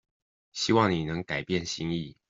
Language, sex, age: Chinese, male, 30-39